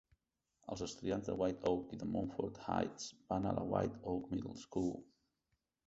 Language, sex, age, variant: Catalan, male, 50-59, Central